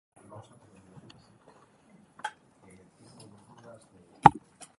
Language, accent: Basque, Mendebalekoa (Araba, Bizkaia, Gipuzkoako mendebaleko herri batzuk)